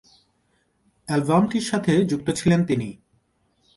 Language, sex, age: Bengali, male, 19-29